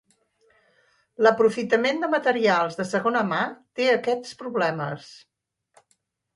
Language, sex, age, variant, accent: Catalan, female, 60-69, Central, central